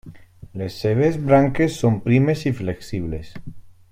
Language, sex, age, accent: Catalan, male, 40-49, valencià